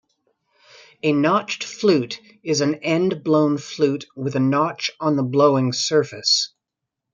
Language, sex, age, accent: English, female, 50-59, Canadian English